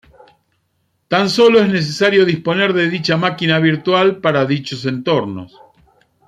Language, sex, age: Spanish, male, 50-59